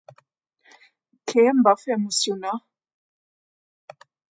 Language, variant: Catalan, Central